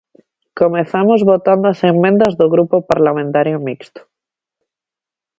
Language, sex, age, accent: Galician, female, 30-39, Normativo (estándar)